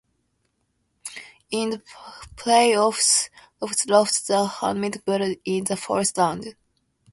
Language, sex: English, female